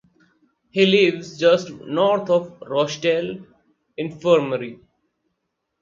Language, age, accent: English, 19-29, India and South Asia (India, Pakistan, Sri Lanka)